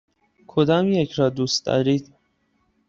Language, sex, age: Persian, male, 19-29